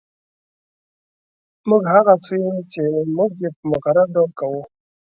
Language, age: Pashto, 19-29